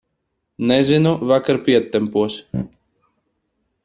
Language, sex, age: Latvian, male, 19-29